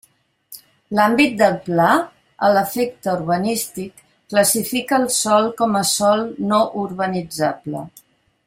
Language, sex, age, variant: Catalan, female, 60-69, Central